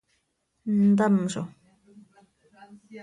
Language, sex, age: Seri, female, 30-39